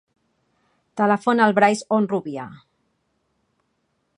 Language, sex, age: Catalan, female, 40-49